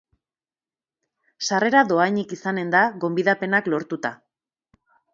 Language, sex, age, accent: Basque, female, 30-39, Erdialdekoa edo Nafarra (Gipuzkoa, Nafarroa)